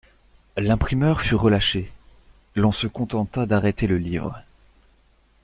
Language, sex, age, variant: French, male, 19-29, Français de métropole